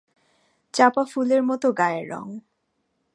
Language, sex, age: Bengali, female, 19-29